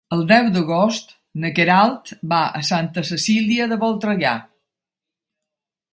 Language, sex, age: Catalan, female, 70-79